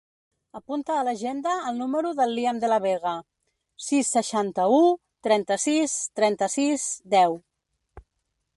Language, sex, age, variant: Catalan, female, 50-59, Central